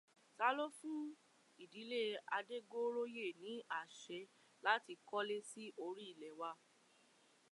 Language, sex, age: Yoruba, female, 19-29